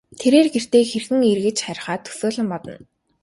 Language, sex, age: Mongolian, female, 19-29